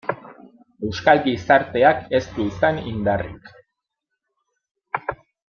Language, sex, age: Basque, male, 30-39